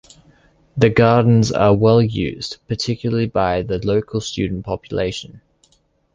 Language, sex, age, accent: English, male, under 19, Australian English